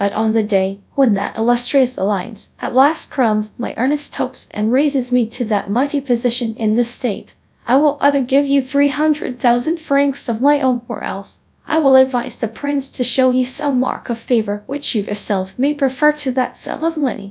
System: TTS, GradTTS